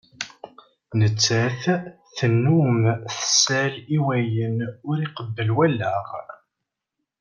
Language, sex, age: Kabyle, male, 19-29